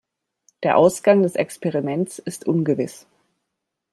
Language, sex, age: German, female, 40-49